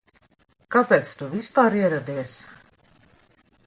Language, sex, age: Latvian, female, 50-59